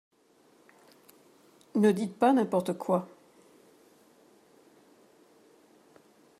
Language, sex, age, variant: French, female, 40-49, Français de métropole